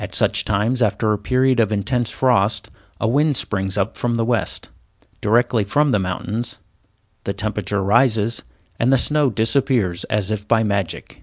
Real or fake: real